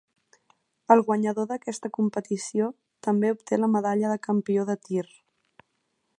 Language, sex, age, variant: Catalan, female, 19-29, Central